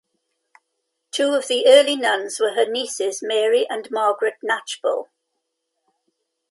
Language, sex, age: English, female, 70-79